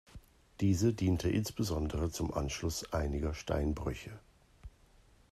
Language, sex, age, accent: German, male, 40-49, Deutschland Deutsch